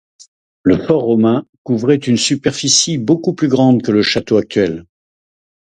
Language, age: French, 50-59